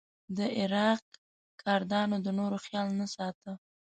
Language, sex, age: Pashto, female, 19-29